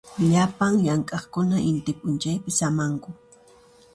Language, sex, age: Puno Quechua, female, 40-49